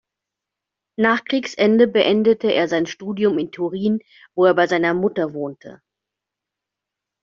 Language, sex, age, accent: German, female, 40-49, Deutschland Deutsch